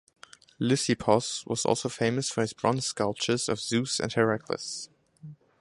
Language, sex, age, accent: English, male, 19-29, German English